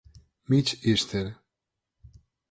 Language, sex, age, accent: Galician, male, 40-49, Normativo (estándar)